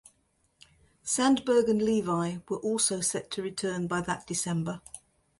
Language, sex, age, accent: English, female, 70-79, England English